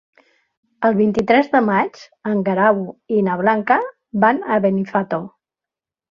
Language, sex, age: Catalan, female, 60-69